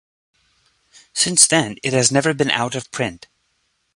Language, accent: English, United States English